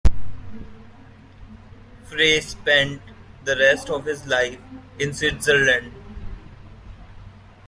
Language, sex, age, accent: English, male, 19-29, India and South Asia (India, Pakistan, Sri Lanka)